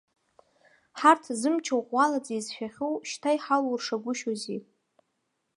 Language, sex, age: Abkhazian, female, 19-29